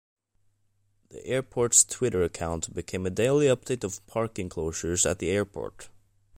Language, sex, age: English, male, under 19